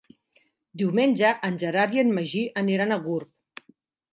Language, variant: Catalan, Nord-Occidental